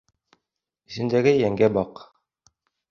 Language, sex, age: Bashkir, male, 30-39